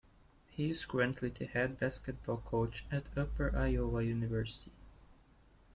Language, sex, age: English, male, 19-29